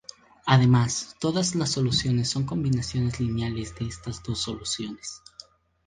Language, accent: Spanish, Andino-Pacífico: Colombia, Perú, Ecuador, oeste de Bolivia y Venezuela andina